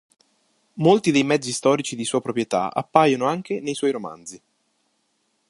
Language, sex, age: Italian, male, 19-29